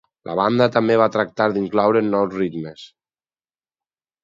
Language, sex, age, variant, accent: Catalan, male, 30-39, Valencià meridional, valencià